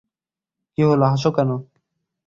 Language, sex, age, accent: Bengali, male, under 19, শুদ্ধ